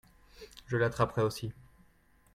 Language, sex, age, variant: French, male, 30-39, Français de métropole